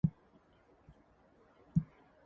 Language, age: English, under 19